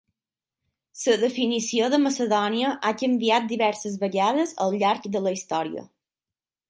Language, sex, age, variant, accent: Catalan, female, 19-29, Balear, mallorquí